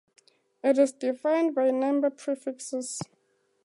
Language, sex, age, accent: English, female, 19-29, Southern African (South Africa, Zimbabwe, Namibia)